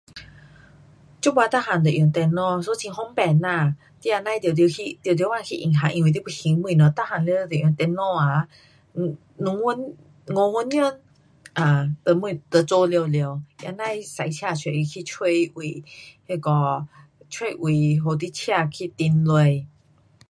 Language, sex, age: Pu-Xian Chinese, female, 40-49